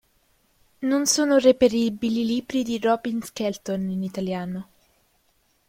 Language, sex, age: Italian, female, 19-29